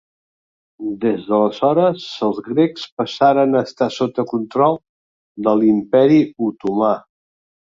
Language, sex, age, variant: Catalan, male, 60-69, Central